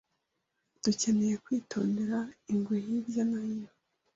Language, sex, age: Kinyarwanda, female, 50-59